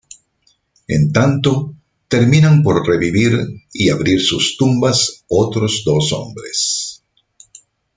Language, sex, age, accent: Spanish, male, 50-59, Caribe: Cuba, Venezuela, Puerto Rico, República Dominicana, Panamá, Colombia caribeña, México caribeño, Costa del golfo de México